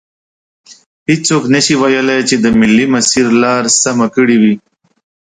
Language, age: Pashto, 30-39